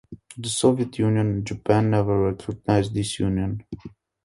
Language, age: English, 19-29